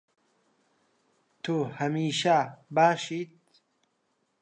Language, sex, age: Central Kurdish, male, 19-29